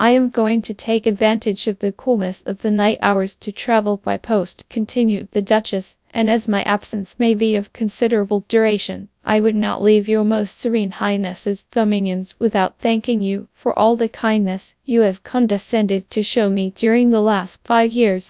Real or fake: fake